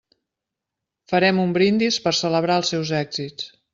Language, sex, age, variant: Catalan, female, 50-59, Central